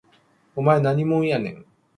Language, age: Japanese, 30-39